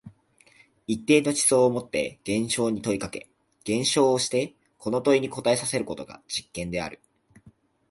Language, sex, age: Japanese, male, under 19